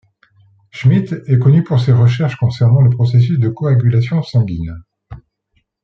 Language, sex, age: French, male, 40-49